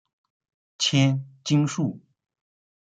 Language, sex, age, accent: Chinese, male, 30-39, 出生地：江苏省